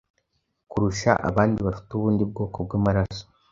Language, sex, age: Kinyarwanda, male, under 19